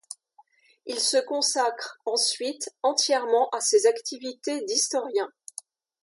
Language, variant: French, Français de métropole